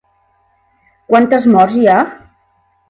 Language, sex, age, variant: Catalan, female, 50-59, Central